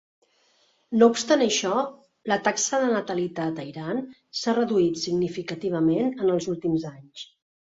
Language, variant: Catalan, Central